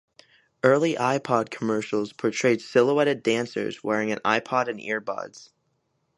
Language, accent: English, United States English